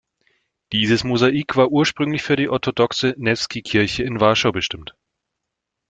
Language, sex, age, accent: German, male, 30-39, Deutschland Deutsch